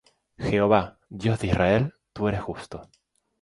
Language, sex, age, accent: Spanish, male, 19-29, España: Islas Canarias